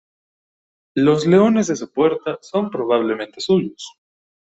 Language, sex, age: Spanish, male, 19-29